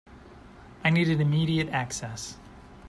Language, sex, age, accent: English, male, 40-49, United States English